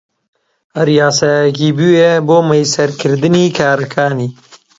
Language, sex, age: Central Kurdish, male, 19-29